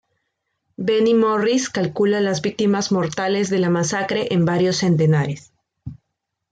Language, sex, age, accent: Spanish, female, 19-29, Andino-Pacífico: Colombia, Perú, Ecuador, oeste de Bolivia y Venezuela andina